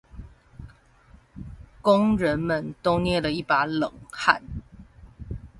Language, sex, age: Chinese, female, 40-49